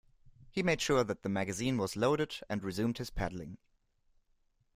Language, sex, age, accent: English, male, 19-29, United States English